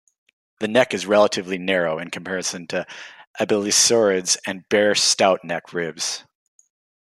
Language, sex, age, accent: English, male, 19-29, Canadian English